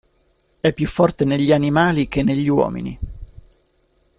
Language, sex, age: Italian, male, 50-59